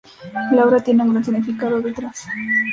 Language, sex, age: Spanish, female, under 19